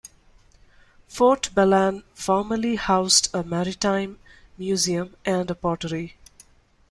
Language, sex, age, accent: English, female, 19-29, India and South Asia (India, Pakistan, Sri Lanka)